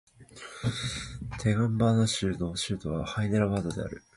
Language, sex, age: Japanese, male, 19-29